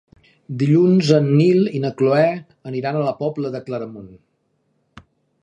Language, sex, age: Catalan, male, 50-59